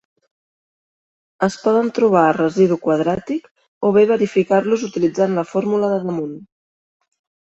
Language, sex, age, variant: Catalan, female, 30-39, Central